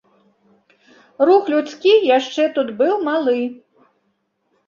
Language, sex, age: Belarusian, female, 60-69